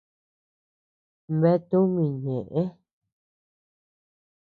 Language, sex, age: Tepeuxila Cuicatec, female, 19-29